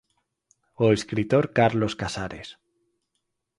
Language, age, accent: Galician, 19-29, Normativo (estándar)